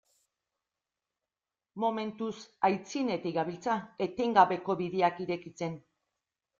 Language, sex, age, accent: Basque, female, 60-69, Erdialdekoa edo Nafarra (Gipuzkoa, Nafarroa)